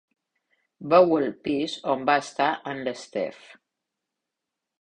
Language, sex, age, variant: Catalan, female, 50-59, Balear